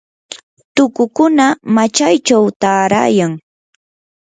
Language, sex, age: Yanahuanca Pasco Quechua, female, 19-29